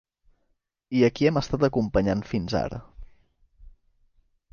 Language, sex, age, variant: Catalan, male, 19-29, Central